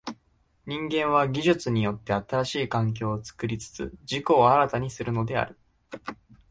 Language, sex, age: Japanese, male, 19-29